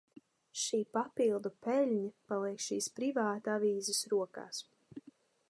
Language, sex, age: Latvian, female, under 19